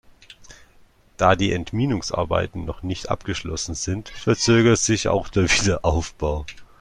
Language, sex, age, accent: German, male, 30-39, Deutschland Deutsch